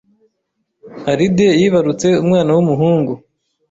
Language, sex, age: Kinyarwanda, male, 30-39